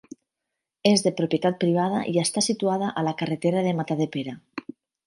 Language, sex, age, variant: Catalan, female, 40-49, Nord-Occidental